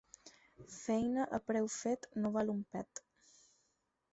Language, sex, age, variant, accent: Catalan, female, 19-29, Balear, menorquí